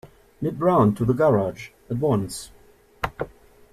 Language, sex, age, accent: English, male, 40-49, England English